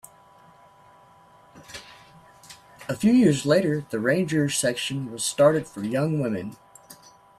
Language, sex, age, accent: English, male, 19-29, Irish English